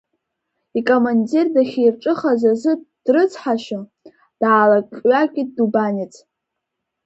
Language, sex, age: Abkhazian, female, under 19